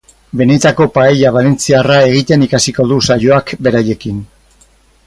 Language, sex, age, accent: Basque, male, 60-69, Mendebalekoa (Araba, Bizkaia, Gipuzkoako mendebaleko herri batzuk)